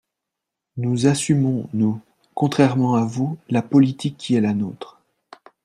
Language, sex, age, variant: French, male, 40-49, Français de métropole